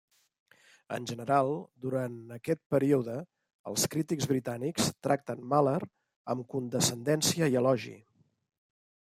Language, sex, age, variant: Catalan, male, 50-59, Central